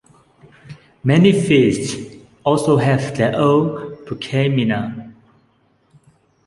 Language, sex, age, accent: English, male, 30-39, Singaporean English